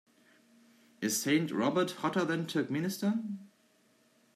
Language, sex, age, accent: English, male, 19-29, United States English